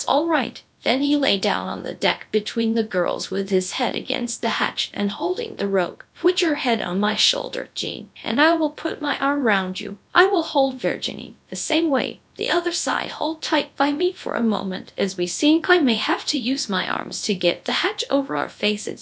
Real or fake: fake